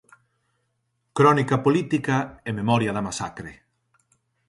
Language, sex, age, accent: Galician, male, 40-49, Central (gheada)